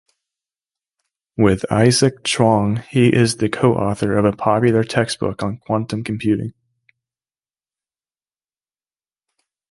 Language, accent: English, United States English